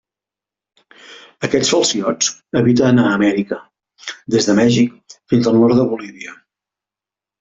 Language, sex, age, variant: Catalan, male, 50-59, Central